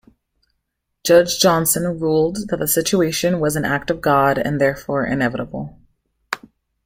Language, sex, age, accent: English, female, 19-29, United States English